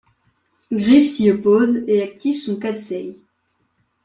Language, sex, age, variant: French, male, under 19, Français de métropole